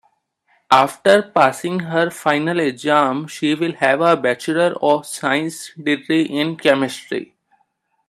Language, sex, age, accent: English, male, 19-29, India and South Asia (India, Pakistan, Sri Lanka)